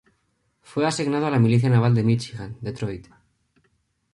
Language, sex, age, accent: Spanish, male, 19-29, España: Centro-Sur peninsular (Madrid, Toledo, Castilla-La Mancha)